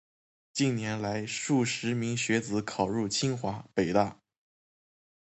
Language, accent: Chinese, 出生地：江苏省